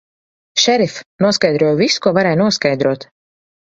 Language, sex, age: Latvian, female, 19-29